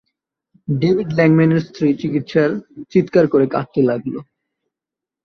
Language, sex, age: Bengali, male, 19-29